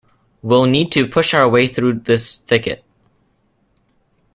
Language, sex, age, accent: English, male, under 19, United States English